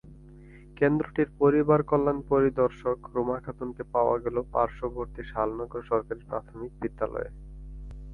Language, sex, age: Bengali, male, 19-29